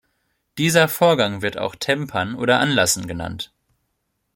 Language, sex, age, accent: German, male, 19-29, Deutschland Deutsch